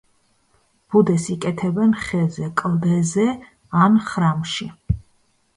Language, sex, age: Georgian, female, 40-49